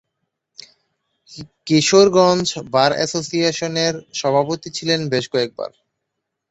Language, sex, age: Bengali, male, 30-39